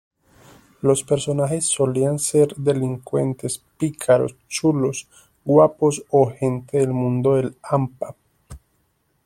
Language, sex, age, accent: Spanish, male, 19-29, Caribe: Cuba, Venezuela, Puerto Rico, República Dominicana, Panamá, Colombia caribeña, México caribeño, Costa del golfo de México